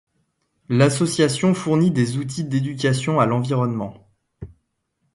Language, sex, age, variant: French, male, 19-29, Français de métropole